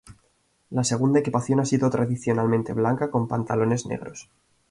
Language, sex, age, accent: Spanish, male, 19-29, España: Centro-Sur peninsular (Madrid, Toledo, Castilla-La Mancha)